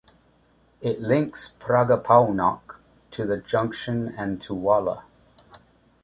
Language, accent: English, England English